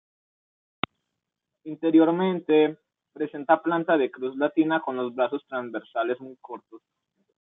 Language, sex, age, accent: Spanish, male, under 19, Caribe: Cuba, Venezuela, Puerto Rico, República Dominicana, Panamá, Colombia caribeña, México caribeño, Costa del golfo de México